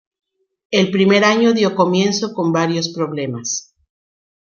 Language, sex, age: Spanish, female, 50-59